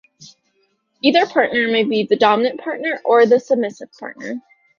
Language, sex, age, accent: English, female, 19-29, United States English